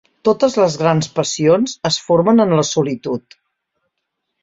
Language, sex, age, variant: Catalan, female, 50-59, Central